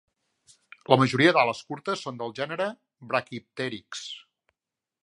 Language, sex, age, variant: Catalan, male, 40-49, Central